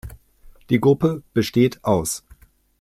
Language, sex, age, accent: German, male, 50-59, Deutschland Deutsch